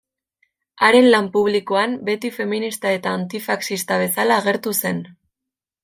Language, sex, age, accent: Basque, female, 19-29, Mendebalekoa (Araba, Bizkaia, Gipuzkoako mendebaleko herri batzuk)